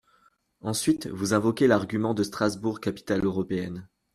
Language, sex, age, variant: French, male, 19-29, Français de métropole